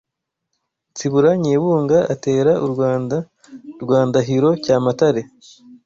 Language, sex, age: Kinyarwanda, male, 19-29